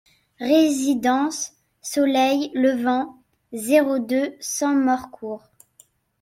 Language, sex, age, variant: French, female, under 19, Français de métropole